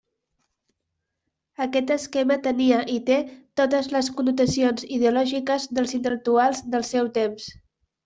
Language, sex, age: Catalan, female, 30-39